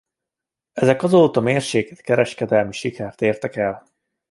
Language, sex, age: Hungarian, male, 19-29